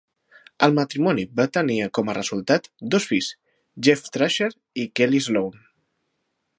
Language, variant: Catalan, Central